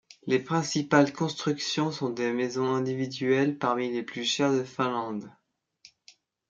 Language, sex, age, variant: French, male, 30-39, Français de métropole